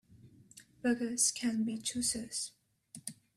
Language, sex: English, female